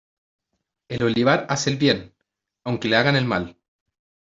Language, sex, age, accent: Spanish, male, 19-29, Chileno: Chile, Cuyo